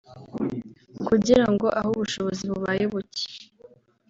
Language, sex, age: Kinyarwanda, female, 19-29